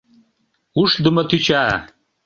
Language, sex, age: Mari, male, 50-59